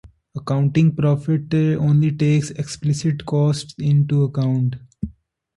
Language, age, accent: English, 19-29, India and South Asia (India, Pakistan, Sri Lanka)